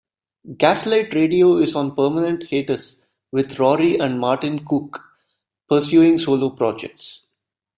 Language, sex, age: English, male, 19-29